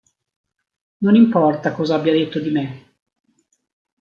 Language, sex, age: Italian, female, 50-59